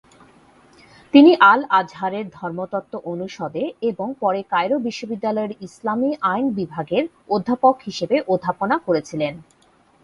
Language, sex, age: Bengali, female, 30-39